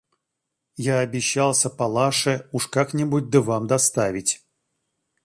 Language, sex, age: Russian, male, 40-49